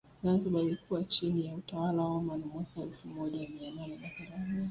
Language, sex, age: Swahili, female, 30-39